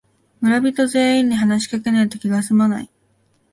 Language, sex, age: Japanese, female, 19-29